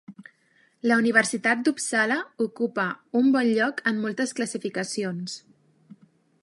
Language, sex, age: Catalan, female, 19-29